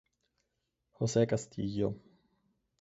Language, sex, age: Italian, male, 19-29